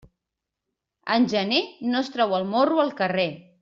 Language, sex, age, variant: Catalan, female, 50-59, Central